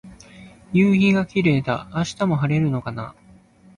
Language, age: Japanese, 19-29